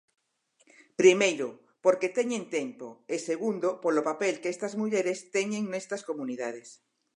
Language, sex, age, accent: Galician, female, 60-69, Normativo (estándar)